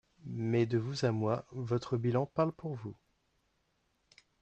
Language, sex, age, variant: French, male, 40-49, Français de métropole